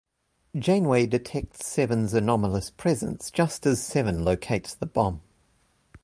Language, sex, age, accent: English, male, 30-39, New Zealand English